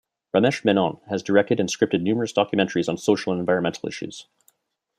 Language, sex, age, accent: English, male, 30-39, Canadian English